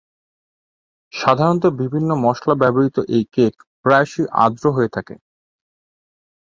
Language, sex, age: Bengali, male, 30-39